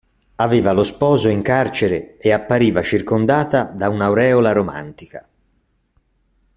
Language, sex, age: Italian, male, 40-49